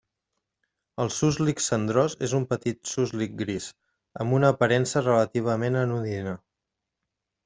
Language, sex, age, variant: Catalan, male, 30-39, Central